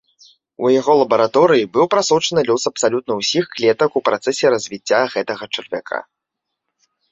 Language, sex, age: Belarusian, male, 19-29